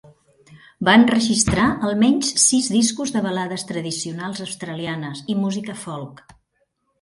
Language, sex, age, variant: Catalan, male, 60-69, Central